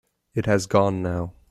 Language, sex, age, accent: English, male, 19-29, United States English